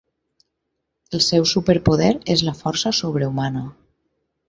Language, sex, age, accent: Catalan, female, 30-39, valencià